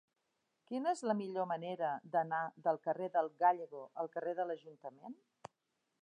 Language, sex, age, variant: Catalan, female, 60-69, Central